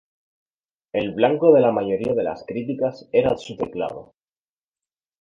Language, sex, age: Spanish, male, 19-29